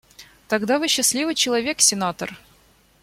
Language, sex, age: Russian, female, 19-29